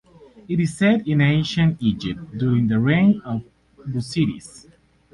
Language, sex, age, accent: English, male, 19-29, United States English